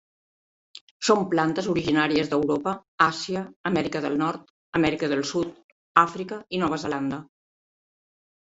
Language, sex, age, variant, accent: Catalan, female, 70-79, Central, central